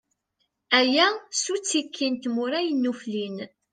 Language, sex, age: Kabyle, female, 40-49